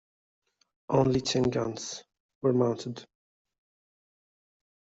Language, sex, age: English, male, 30-39